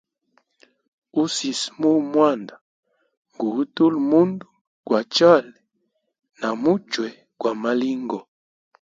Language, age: Hemba, 19-29